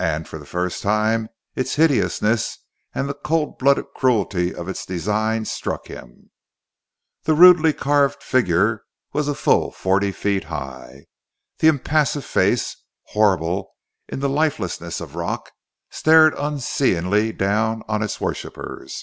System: none